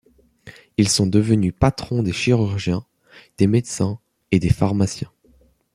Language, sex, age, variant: French, male, under 19, Français de métropole